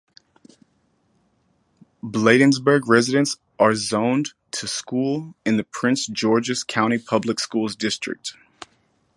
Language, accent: English, United States English